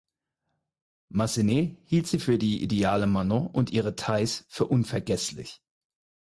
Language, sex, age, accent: German, male, 30-39, Deutschland Deutsch